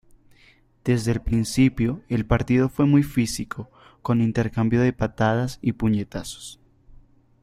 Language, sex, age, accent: Spanish, male, under 19, Andino-Pacífico: Colombia, Perú, Ecuador, oeste de Bolivia y Venezuela andina